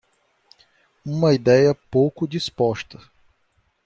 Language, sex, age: Portuguese, male, 40-49